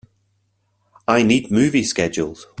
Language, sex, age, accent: English, male, 40-49, Scottish English